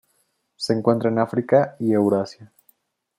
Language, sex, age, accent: Spanish, female, 60-69, México